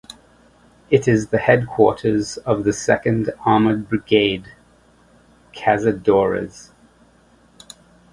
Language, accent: English, England English